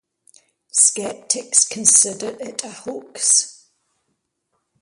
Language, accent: English, Scottish English